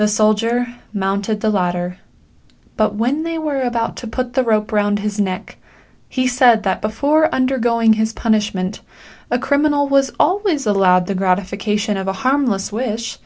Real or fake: real